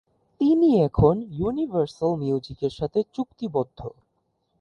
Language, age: Bengali, 19-29